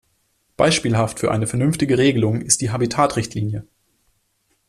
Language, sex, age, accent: German, male, 19-29, Deutschland Deutsch